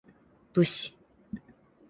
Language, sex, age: Japanese, female, 30-39